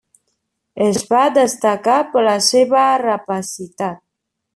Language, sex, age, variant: Catalan, male, 19-29, Central